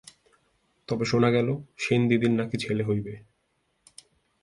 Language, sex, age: Bengali, male, 19-29